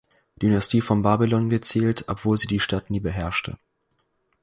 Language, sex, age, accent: German, male, under 19, Deutschland Deutsch